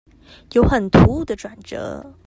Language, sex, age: Chinese, female, 19-29